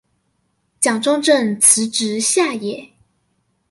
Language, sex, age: Chinese, female, under 19